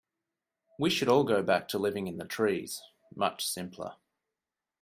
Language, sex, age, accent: English, male, 30-39, Australian English